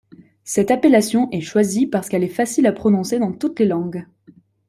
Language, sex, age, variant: French, female, 19-29, Français de métropole